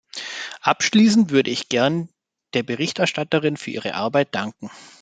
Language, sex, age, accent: German, male, 30-39, Deutschland Deutsch